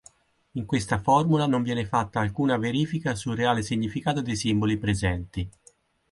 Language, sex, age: Italian, male, 50-59